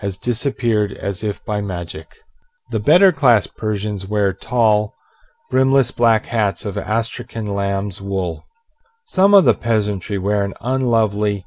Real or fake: real